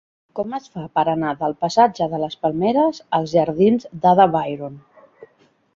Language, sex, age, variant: Catalan, female, 50-59, Central